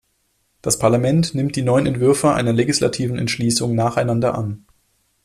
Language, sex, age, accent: German, male, 19-29, Deutschland Deutsch